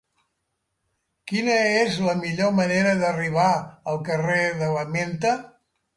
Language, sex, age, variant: Catalan, male, 70-79, Central